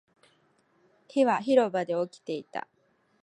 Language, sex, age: Japanese, female, 19-29